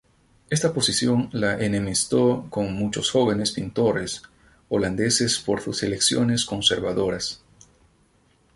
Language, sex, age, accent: Spanish, male, 30-39, Andino-Pacífico: Colombia, Perú, Ecuador, oeste de Bolivia y Venezuela andina